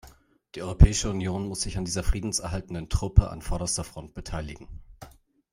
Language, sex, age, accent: German, male, 30-39, Deutschland Deutsch